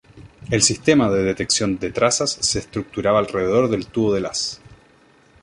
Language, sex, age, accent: Spanish, male, 19-29, Chileno: Chile, Cuyo